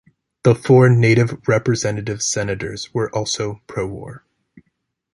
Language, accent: English, United States English